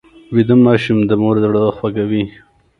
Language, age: Pashto, 19-29